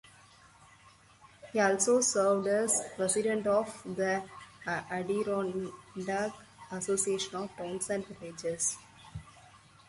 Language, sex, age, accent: English, female, 19-29, United States English